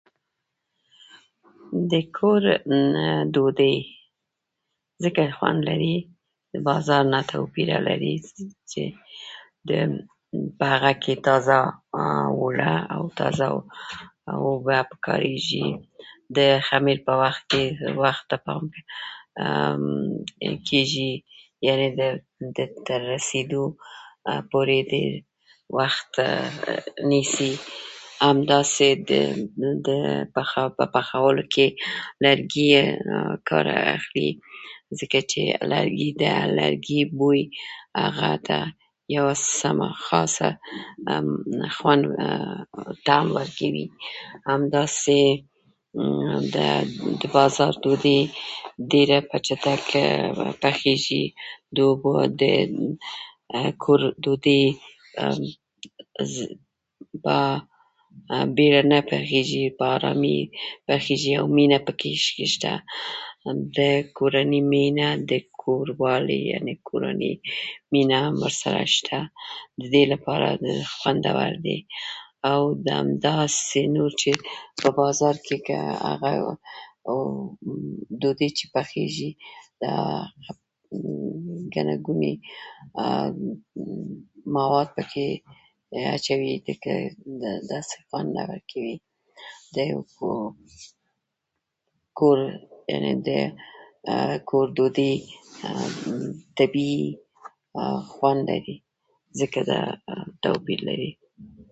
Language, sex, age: Pashto, female, 50-59